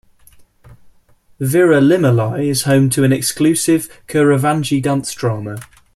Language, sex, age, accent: English, male, 19-29, England English